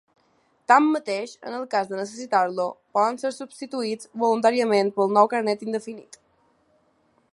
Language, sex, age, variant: Catalan, female, under 19, Balear